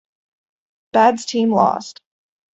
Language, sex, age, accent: English, female, 19-29, United States English